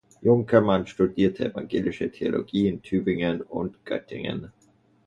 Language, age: German, 30-39